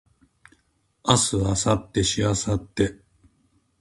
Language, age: Japanese, 50-59